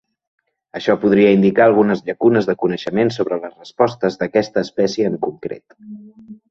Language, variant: Catalan, Central